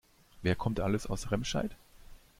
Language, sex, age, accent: German, male, 30-39, Deutschland Deutsch